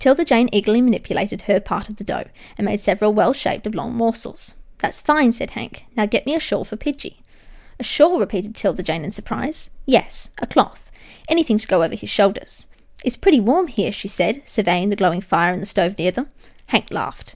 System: none